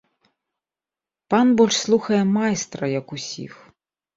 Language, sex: Belarusian, female